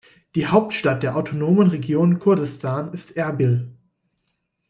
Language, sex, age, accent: German, male, 19-29, Deutschland Deutsch